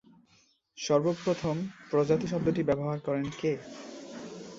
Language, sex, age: Bengali, male, 19-29